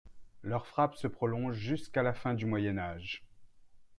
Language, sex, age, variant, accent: French, male, 40-49, Français des départements et régions d'outre-mer, Français de La Réunion